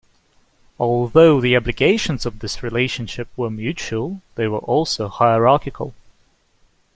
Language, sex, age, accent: English, male, 30-39, England English